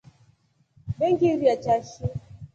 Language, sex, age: Rombo, female, 30-39